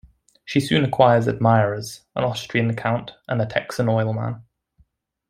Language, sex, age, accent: English, male, 19-29, England English